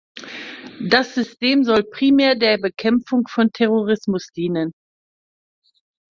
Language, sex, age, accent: German, female, 50-59, Deutschland Deutsch